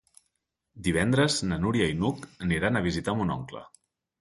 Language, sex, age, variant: Catalan, male, 19-29, Central